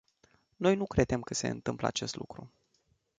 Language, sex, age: Romanian, male, 19-29